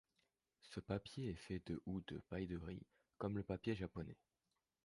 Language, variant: French, Français de métropole